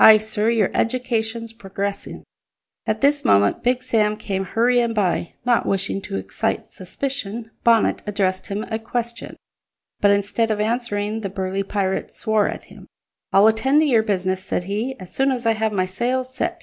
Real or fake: real